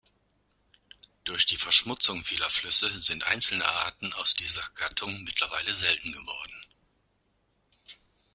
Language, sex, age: German, male, 60-69